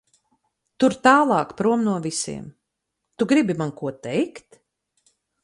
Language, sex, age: Latvian, female, 50-59